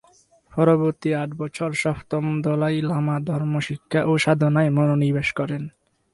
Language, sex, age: Bengali, male, 19-29